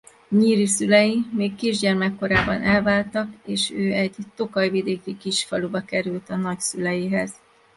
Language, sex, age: Hungarian, female, 50-59